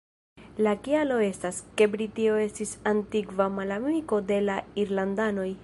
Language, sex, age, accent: Esperanto, female, 19-29, Internacia